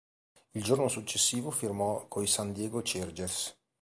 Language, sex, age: Italian, male, 40-49